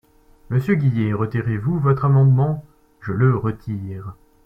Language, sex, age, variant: French, male, 19-29, Français de métropole